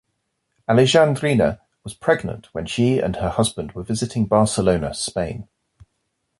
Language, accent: English, England English